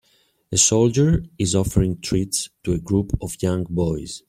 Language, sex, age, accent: English, male, 40-49, United States English